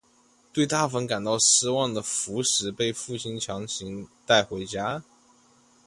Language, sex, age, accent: Chinese, male, 19-29, 出生地：福建省